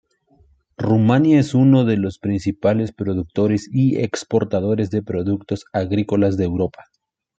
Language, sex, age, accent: Spanish, male, 19-29, México